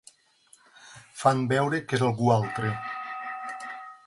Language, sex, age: Catalan, male, 60-69